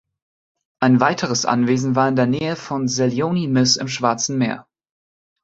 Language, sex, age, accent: German, male, 19-29, Deutschland Deutsch